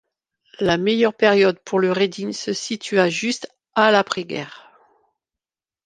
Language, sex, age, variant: French, female, 50-59, Français de métropole